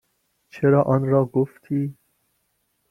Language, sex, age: Persian, male, 19-29